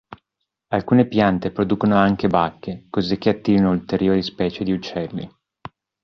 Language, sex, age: Italian, male, 40-49